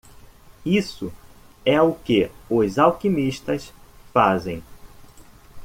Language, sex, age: Portuguese, male, 30-39